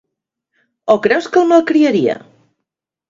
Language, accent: Catalan, tarragoní